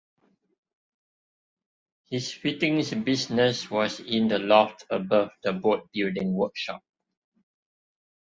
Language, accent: English, Malaysian English